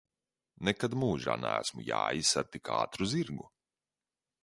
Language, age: Latvian, 30-39